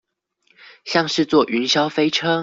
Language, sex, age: Chinese, female, 19-29